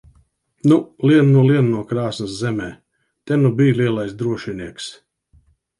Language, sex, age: Latvian, male, 50-59